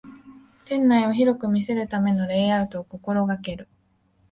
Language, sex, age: Japanese, female, 19-29